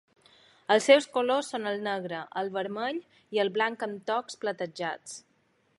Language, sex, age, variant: Catalan, female, 19-29, Balear